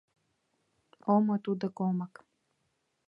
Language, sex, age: Mari, male, 19-29